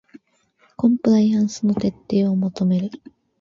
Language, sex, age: Japanese, female, 19-29